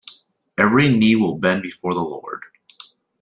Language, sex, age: English, male, 19-29